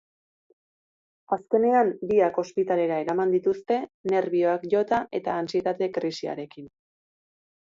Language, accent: Basque, Erdialdekoa edo Nafarra (Gipuzkoa, Nafarroa)